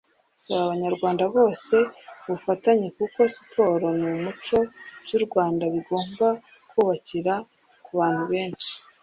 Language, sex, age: Kinyarwanda, female, 19-29